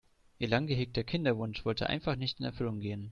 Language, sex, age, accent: German, male, 19-29, Deutschland Deutsch